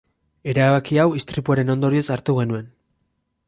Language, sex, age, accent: Basque, male, 19-29, Erdialdekoa edo Nafarra (Gipuzkoa, Nafarroa)